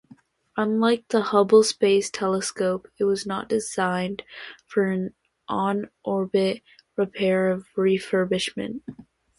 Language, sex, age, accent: English, female, under 19, United States English